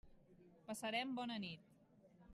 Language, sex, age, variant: Catalan, female, 30-39, Central